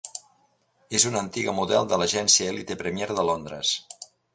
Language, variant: Catalan, Central